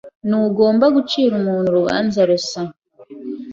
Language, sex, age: Kinyarwanda, female, 19-29